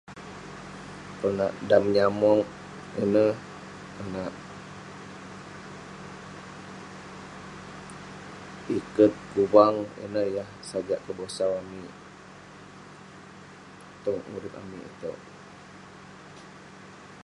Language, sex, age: Western Penan, male, 19-29